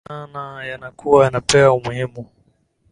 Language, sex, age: Swahili, male, 19-29